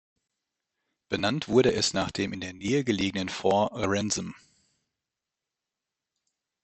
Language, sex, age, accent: German, male, 30-39, Deutschland Deutsch